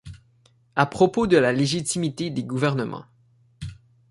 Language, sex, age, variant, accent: French, male, 19-29, Français d'Amérique du Nord, Français du Canada